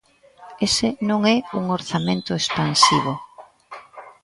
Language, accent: Galician, Central (gheada)